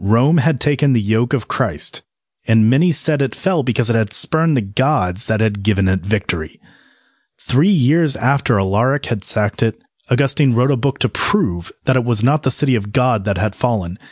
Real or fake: real